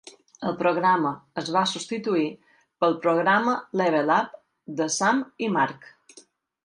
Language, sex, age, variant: Catalan, female, 30-39, Balear